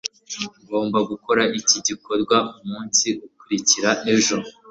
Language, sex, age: Kinyarwanda, male, 19-29